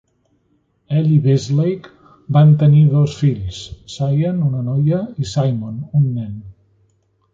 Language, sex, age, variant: Catalan, male, 40-49, Nord-Occidental